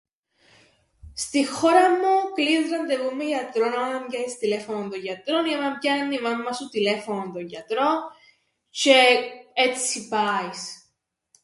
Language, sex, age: Greek, female, 19-29